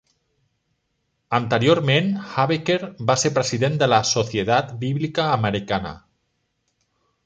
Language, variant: Catalan, Central